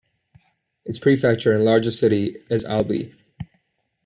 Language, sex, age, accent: English, male, 19-29, Canadian English